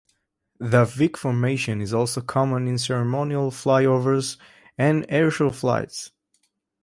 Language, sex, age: English, male, 19-29